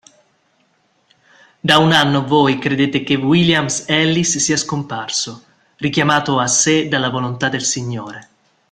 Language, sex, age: Italian, male, 30-39